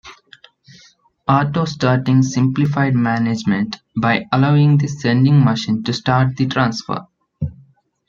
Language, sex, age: English, male, 19-29